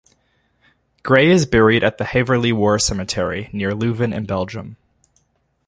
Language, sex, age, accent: English, male, 19-29, Canadian English